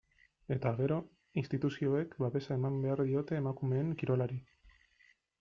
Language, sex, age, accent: Basque, male, 19-29, Erdialdekoa edo Nafarra (Gipuzkoa, Nafarroa)